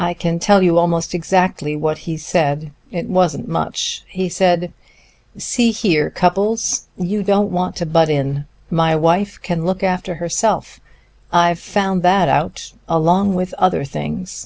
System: none